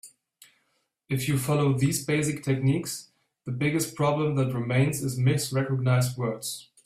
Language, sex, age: English, male, 19-29